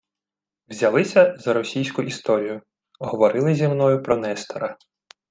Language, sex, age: Ukrainian, male, 30-39